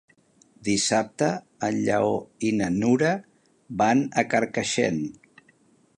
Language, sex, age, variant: Catalan, male, 50-59, Central